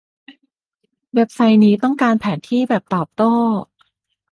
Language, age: Thai, 19-29